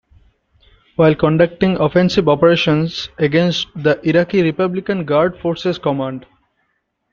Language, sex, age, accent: English, male, 19-29, India and South Asia (India, Pakistan, Sri Lanka)